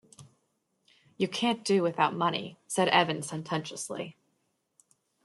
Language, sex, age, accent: English, female, 19-29, United States English